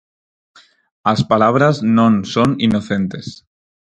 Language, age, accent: Galician, 19-29, Neofalante